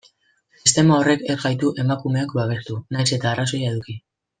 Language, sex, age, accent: Basque, female, 19-29, Mendebalekoa (Araba, Bizkaia, Gipuzkoako mendebaleko herri batzuk)